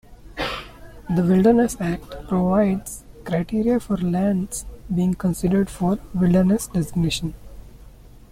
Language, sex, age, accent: English, male, 19-29, India and South Asia (India, Pakistan, Sri Lanka)